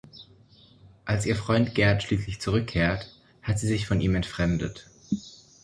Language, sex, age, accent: German, male, 19-29, Deutschland Deutsch